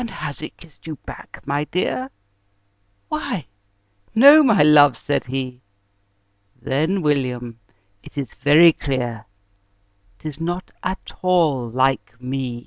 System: none